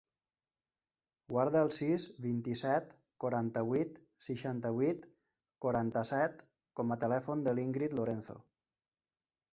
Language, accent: Catalan, valencià